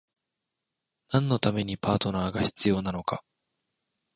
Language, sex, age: Japanese, male, 19-29